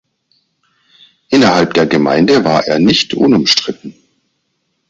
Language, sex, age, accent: German, male, 50-59, Deutschland Deutsch